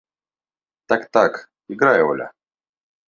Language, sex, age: Russian, male, 19-29